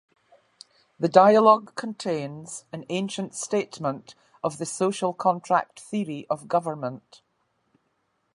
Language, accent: English, Scottish English